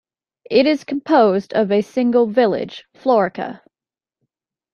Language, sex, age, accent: English, female, 19-29, United States English